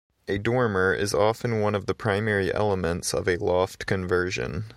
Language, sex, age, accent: English, male, 19-29, United States English